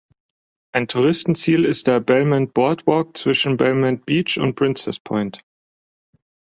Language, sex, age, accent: German, male, 19-29, Deutschland Deutsch